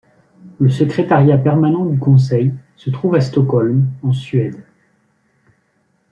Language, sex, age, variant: French, male, 30-39, Français de métropole